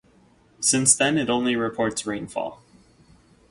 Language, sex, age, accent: English, male, 30-39, United States English